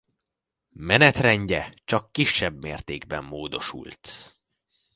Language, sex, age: Hungarian, male, under 19